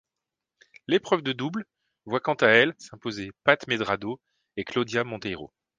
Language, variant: French, Français de métropole